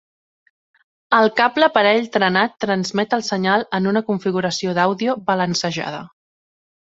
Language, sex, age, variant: Catalan, female, 19-29, Central